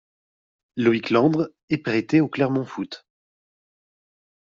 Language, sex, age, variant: French, male, 19-29, Français de métropole